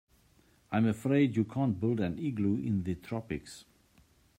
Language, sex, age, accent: English, male, 60-69, Southern African (South Africa, Zimbabwe, Namibia)